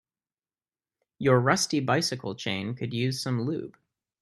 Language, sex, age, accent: English, male, 19-29, United States English